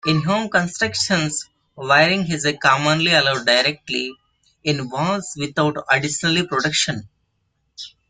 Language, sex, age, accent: English, male, 19-29, India and South Asia (India, Pakistan, Sri Lanka)